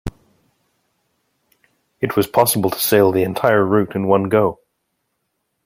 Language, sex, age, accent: English, male, 40-49, Canadian English